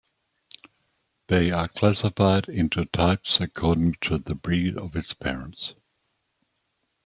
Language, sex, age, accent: English, male, 60-69, Australian English